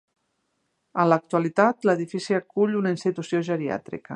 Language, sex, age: Catalan, female, 50-59